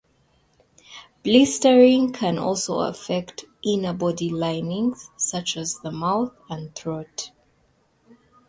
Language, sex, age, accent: English, female, 30-39, United States English